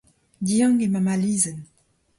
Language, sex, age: Breton, female, 50-59